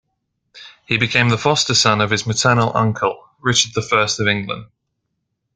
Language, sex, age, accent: English, male, 19-29, England English